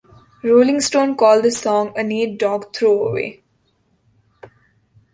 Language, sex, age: English, female, 19-29